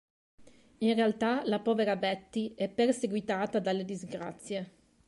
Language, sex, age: Italian, female, 30-39